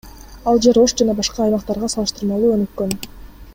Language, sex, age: Kyrgyz, female, 19-29